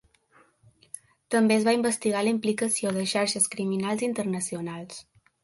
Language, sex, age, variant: Catalan, female, under 19, Balear